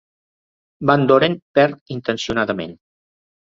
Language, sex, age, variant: Catalan, male, 60-69, Central